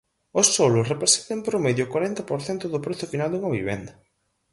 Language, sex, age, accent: Galician, female, 19-29, Atlántico (seseo e gheada)